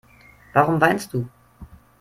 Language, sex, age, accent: German, male, under 19, Deutschland Deutsch